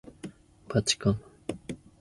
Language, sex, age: Japanese, male, 19-29